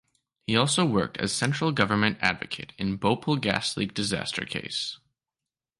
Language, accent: English, Canadian English